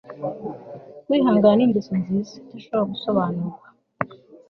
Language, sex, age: Kinyarwanda, female, 19-29